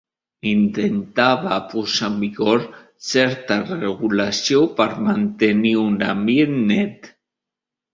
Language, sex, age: Catalan, male, 40-49